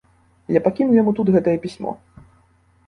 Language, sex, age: Belarusian, male, 19-29